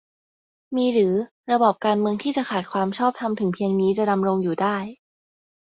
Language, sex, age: Thai, female, under 19